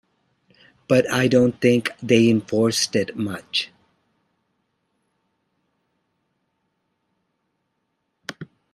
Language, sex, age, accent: English, male, 50-59, United States English